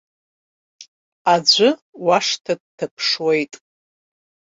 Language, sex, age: Abkhazian, female, 60-69